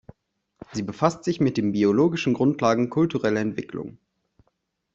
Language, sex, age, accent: German, male, 19-29, Deutschland Deutsch